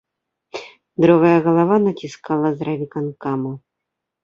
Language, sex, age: Belarusian, female, 30-39